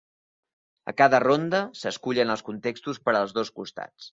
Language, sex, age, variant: Catalan, male, 19-29, Central